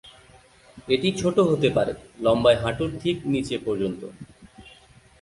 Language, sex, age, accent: Bengali, male, 19-29, Native